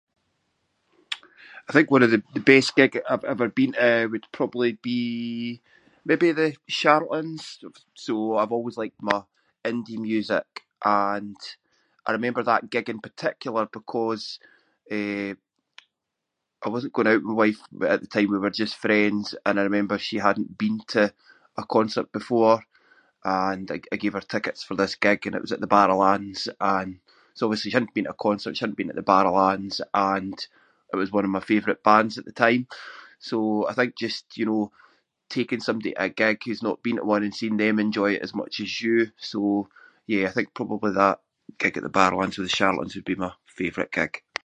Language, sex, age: Scots, male, 40-49